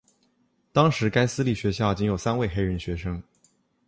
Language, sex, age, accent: Chinese, male, 19-29, 出生地：浙江省